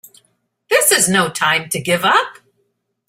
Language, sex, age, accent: English, male, 50-59, United States English